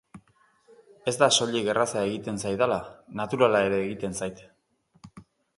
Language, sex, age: Basque, male, 40-49